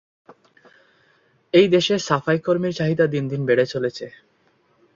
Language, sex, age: Bengali, male, 19-29